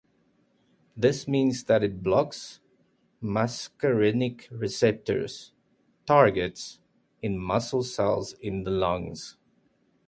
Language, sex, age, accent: English, male, 30-39, Southern African (South Africa, Zimbabwe, Namibia)